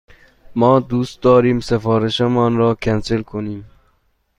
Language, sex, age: Persian, male, 30-39